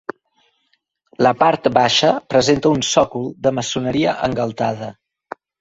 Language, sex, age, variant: Catalan, male, 40-49, Central